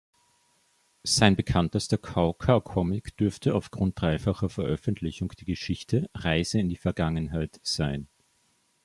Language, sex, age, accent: German, male, 19-29, Österreichisches Deutsch